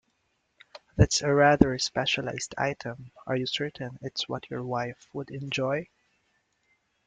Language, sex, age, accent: English, male, 19-29, Filipino